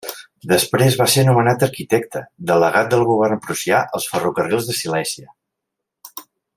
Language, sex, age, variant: Catalan, male, 40-49, Central